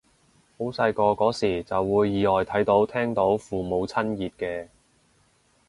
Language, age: Cantonese, 19-29